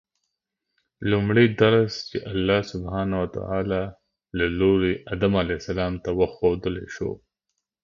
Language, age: Pashto, 30-39